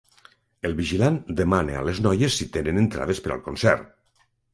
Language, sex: Catalan, male